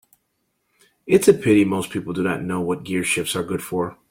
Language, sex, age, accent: English, male, 30-39, United States English